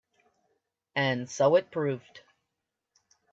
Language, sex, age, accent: English, female, 50-59, Canadian English